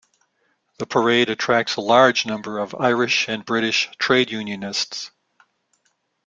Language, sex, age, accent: English, male, 60-69, United States English